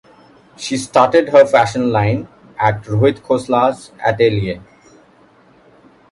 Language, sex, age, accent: English, male, 30-39, India and South Asia (India, Pakistan, Sri Lanka)